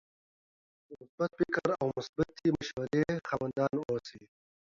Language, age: Pashto, under 19